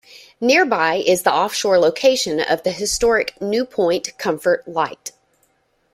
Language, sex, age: English, female, 30-39